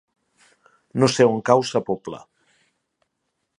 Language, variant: Catalan, Central